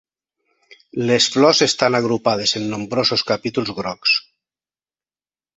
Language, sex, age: Catalan, male, 50-59